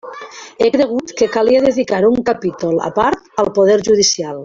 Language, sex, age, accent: Catalan, female, 50-59, valencià